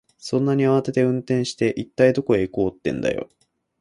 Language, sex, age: Japanese, male, 19-29